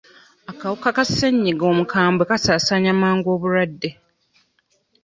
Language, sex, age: Ganda, female, 30-39